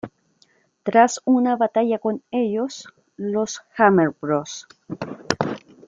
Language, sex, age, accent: Spanish, female, 30-39, Chileno: Chile, Cuyo